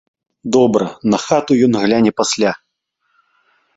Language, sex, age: Belarusian, male, 30-39